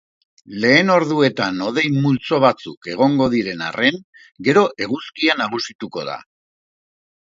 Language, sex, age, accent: Basque, male, 50-59, Erdialdekoa edo Nafarra (Gipuzkoa, Nafarroa)